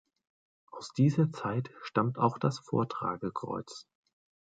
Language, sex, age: German, male, 30-39